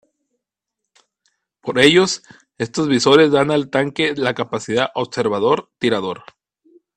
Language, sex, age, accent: Spanish, male, 30-39, México